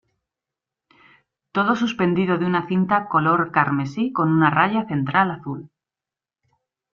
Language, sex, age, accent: Spanish, female, 40-49, España: Centro-Sur peninsular (Madrid, Toledo, Castilla-La Mancha)